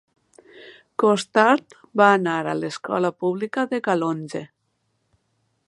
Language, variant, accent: Catalan, Valencià septentrional, valencià